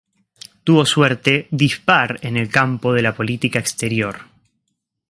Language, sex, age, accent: Spanish, male, 19-29, Rioplatense: Argentina, Uruguay, este de Bolivia, Paraguay